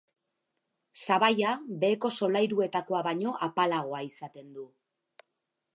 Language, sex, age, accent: Basque, female, 40-49, Erdialdekoa edo Nafarra (Gipuzkoa, Nafarroa)